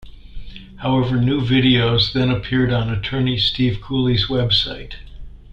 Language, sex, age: English, male, 60-69